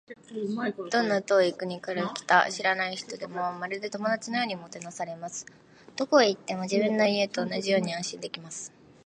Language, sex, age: Japanese, female, 19-29